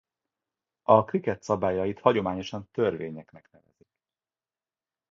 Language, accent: Hungarian, budapesti